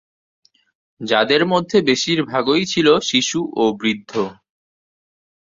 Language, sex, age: Bengali, male, under 19